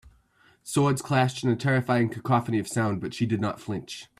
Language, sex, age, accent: English, male, 30-39, United States English